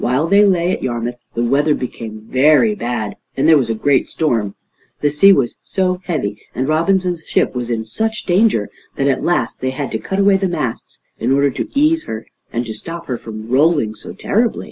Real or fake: real